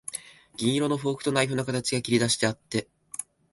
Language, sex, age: Japanese, male, 19-29